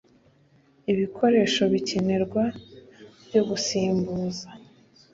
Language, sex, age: Kinyarwanda, female, 19-29